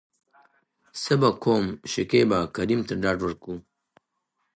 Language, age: Pashto, 19-29